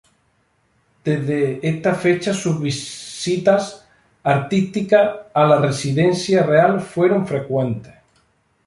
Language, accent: Spanish, España: Sur peninsular (Andalucia, Extremadura, Murcia)